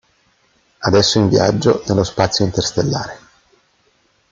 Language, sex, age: Italian, male, 40-49